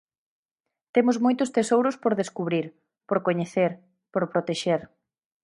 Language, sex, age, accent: Galician, female, 19-29, Central (gheada); Normativo (estándar)